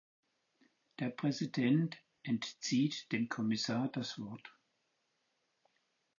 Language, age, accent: German, 70-79, Deutschland Deutsch